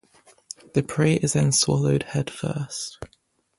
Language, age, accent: English, 19-29, England English